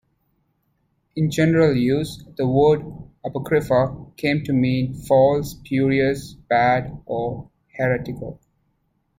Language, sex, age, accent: English, male, 30-39, United States English